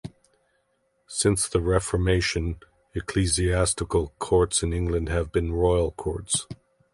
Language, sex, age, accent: English, male, 50-59, Canadian English